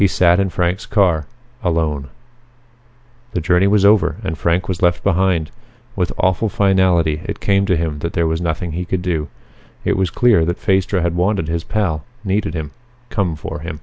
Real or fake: real